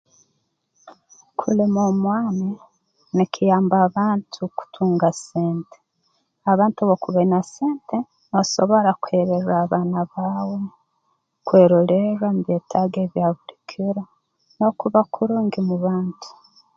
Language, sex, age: Tooro, female, 40-49